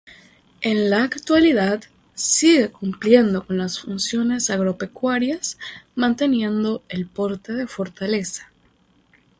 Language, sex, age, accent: Spanish, female, under 19, Caribe: Cuba, Venezuela, Puerto Rico, República Dominicana, Panamá, Colombia caribeña, México caribeño, Costa del golfo de México